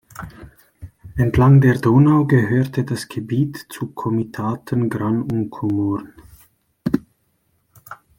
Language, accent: German, Schweizerdeutsch